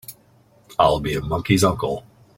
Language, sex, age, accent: English, male, 40-49, United States English